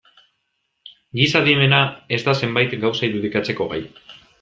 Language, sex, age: Basque, male, 19-29